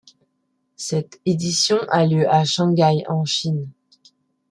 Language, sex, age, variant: French, female, 19-29, Français de métropole